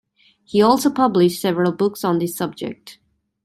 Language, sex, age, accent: English, female, 19-29, England English